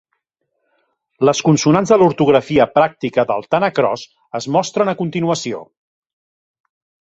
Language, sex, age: Catalan, male, 40-49